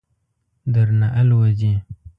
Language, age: Pashto, 19-29